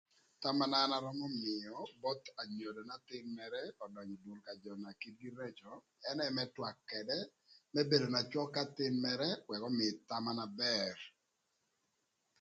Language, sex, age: Thur, female, 30-39